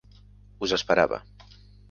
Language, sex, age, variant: Catalan, male, under 19, Central